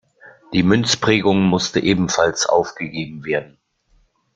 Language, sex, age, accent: German, male, 50-59, Deutschland Deutsch